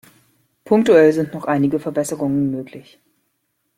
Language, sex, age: German, female, 19-29